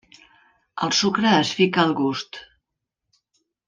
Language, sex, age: Catalan, female, 60-69